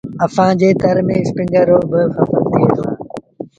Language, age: Sindhi Bhil, 19-29